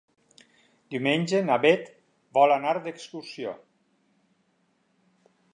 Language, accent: Catalan, valencià